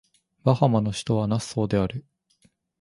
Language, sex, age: Japanese, male, 19-29